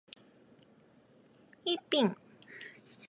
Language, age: Japanese, 30-39